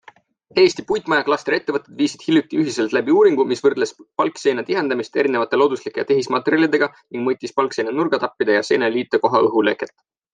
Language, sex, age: Estonian, male, 19-29